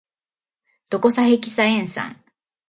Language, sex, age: Japanese, female, 40-49